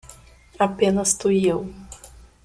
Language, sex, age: Portuguese, female, 19-29